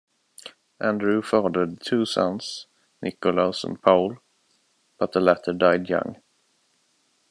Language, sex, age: English, male, 30-39